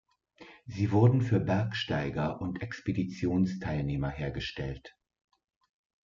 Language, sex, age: German, female, 50-59